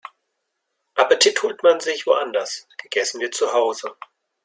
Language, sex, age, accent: German, male, 40-49, Deutschland Deutsch